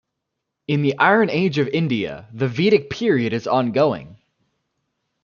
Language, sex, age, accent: English, male, 19-29, United States English